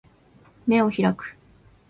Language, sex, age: Japanese, female, 19-29